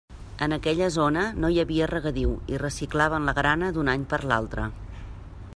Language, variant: Catalan, Central